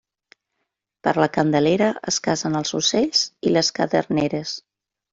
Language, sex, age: Catalan, female, 40-49